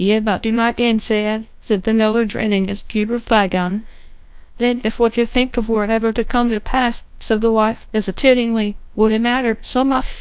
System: TTS, GlowTTS